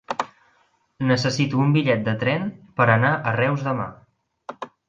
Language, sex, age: Catalan, male, 19-29